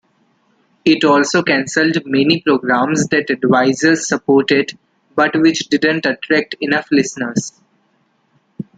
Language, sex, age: English, male, under 19